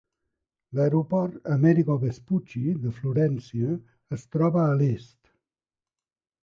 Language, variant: Catalan, Central